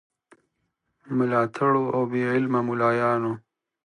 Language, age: Pashto, 30-39